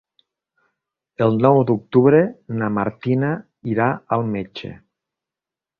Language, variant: Catalan, Nord-Occidental